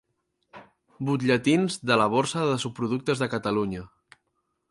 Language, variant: Catalan, Central